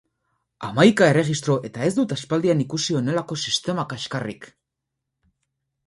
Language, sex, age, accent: Basque, male, 19-29, Mendebalekoa (Araba, Bizkaia, Gipuzkoako mendebaleko herri batzuk)